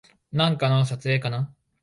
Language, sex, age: Japanese, male, 19-29